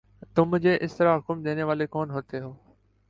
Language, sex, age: Urdu, male, 19-29